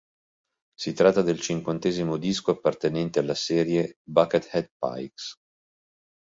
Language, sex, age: Italian, male, 40-49